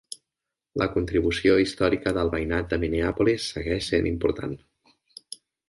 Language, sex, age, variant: Catalan, male, 50-59, Central